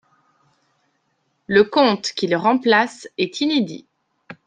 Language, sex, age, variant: French, female, 40-49, Français de métropole